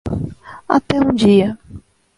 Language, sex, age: Portuguese, female, 30-39